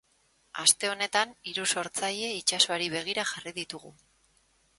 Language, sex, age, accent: Basque, female, 40-49, Erdialdekoa edo Nafarra (Gipuzkoa, Nafarroa)